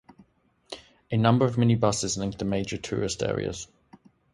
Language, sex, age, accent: English, male, 30-39, Australian English